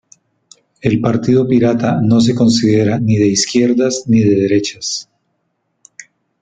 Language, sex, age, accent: Spanish, male, 50-59, Andino-Pacífico: Colombia, Perú, Ecuador, oeste de Bolivia y Venezuela andina